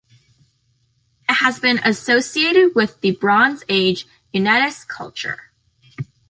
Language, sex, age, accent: English, female, under 19, United States English